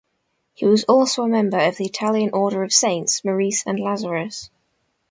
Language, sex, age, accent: English, female, 19-29, England English